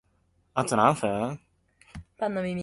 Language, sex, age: Japanese, male, 19-29